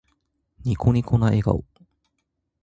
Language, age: Japanese, 19-29